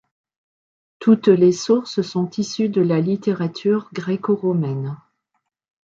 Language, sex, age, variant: French, female, 50-59, Français de métropole